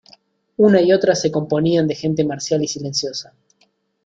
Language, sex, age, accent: Spanish, male, 40-49, Rioplatense: Argentina, Uruguay, este de Bolivia, Paraguay